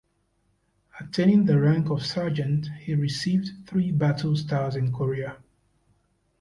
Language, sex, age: English, male, 30-39